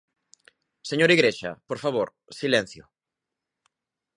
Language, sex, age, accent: Galician, male, 19-29, Atlántico (seseo e gheada)